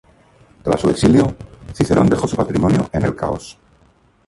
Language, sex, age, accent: Spanish, male, 60-69, España: Centro-Sur peninsular (Madrid, Toledo, Castilla-La Mancha)